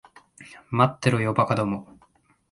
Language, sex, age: Japanese, male, 19-29